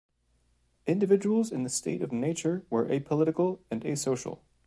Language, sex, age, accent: English, male, 30-39, United States English